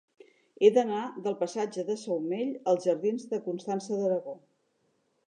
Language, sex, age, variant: Catalan, female, 60-69, Central